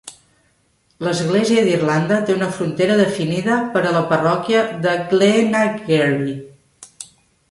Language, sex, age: Catalan, female, 50-59